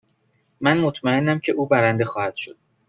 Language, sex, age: Persian, male, 19-29